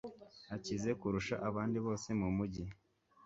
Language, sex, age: Kinyarwanda, male, 19-29